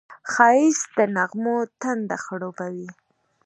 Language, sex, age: Pashto, female, 19-29